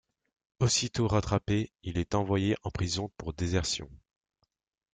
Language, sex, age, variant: French, male, 19-29, Français de métropole